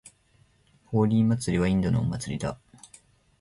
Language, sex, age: Japanese, male, 19-29